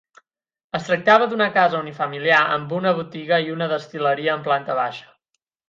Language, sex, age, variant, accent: Catalan, male, 19-29, Central, central